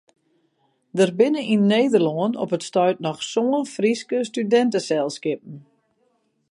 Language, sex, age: Western Frisian, female, 50-59